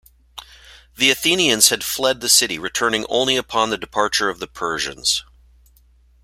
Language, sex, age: English, male, 50-59